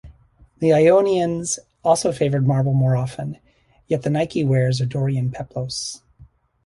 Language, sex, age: English, male, 40-49